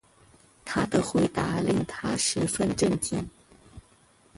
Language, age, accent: Chinese, under 19, 出生地：福建省